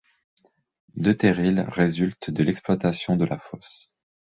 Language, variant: French, Français de métropole